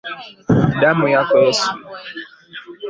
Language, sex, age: Swahili, male, 19-29